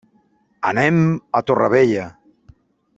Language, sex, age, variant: Catalan, male, 40-49, Central